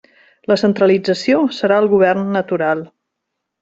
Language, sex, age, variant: Catalan, female, 50-59, Central